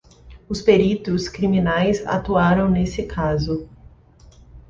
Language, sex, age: Portuguese, female, 30-39